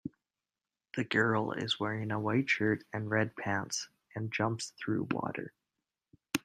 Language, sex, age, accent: English, male, 19-29, Canadian English